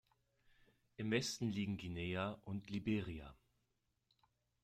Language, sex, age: German, male, 30-39